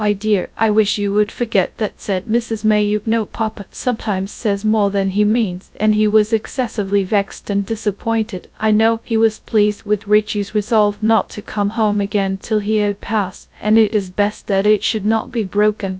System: TTS, GradTTS